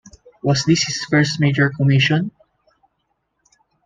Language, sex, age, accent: English, male, 19-29, Filipino